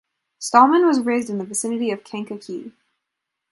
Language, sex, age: English, female, under 19